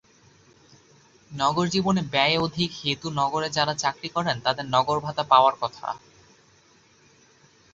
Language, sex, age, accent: Bengali, male, under 19, প্রমিত